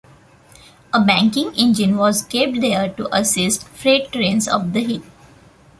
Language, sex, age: English, female, 19-29